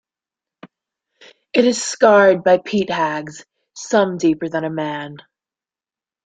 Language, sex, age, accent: English, female, under 19, United States English